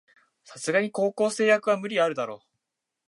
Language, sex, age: Japanese, male, 19-29